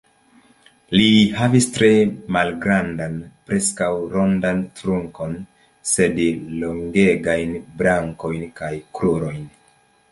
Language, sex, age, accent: Esperanto, male, 30-39, Internacia